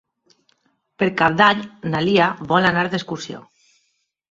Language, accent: Catalan, valencià